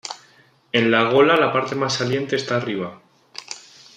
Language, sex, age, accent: Spanish, male, 19-29, España: Centro-Sur peninsular (Madrid, Toledo, Castilla-La Mancha)